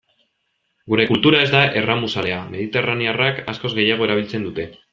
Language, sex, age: Basque, male, 19-29